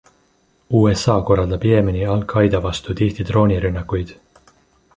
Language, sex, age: Estonian, male, 30-39